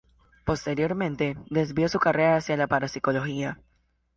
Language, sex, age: Spanish, male, under 19